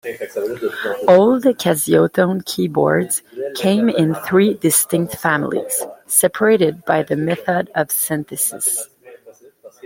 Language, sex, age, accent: English, female, 19-29, Canadian English